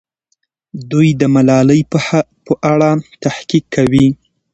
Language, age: Pashto, 19-29